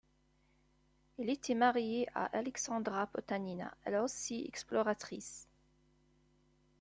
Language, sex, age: French, female, 40-49